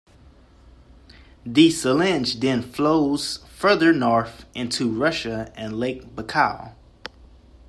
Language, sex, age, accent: English, male, 19-29, United States English